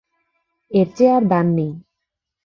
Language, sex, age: Bengali, female, 19-29